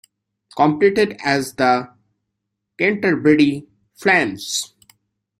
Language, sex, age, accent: English, male, 19-29, United States English